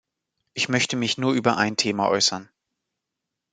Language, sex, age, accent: German, male, 19-29, Deutschland Deutsch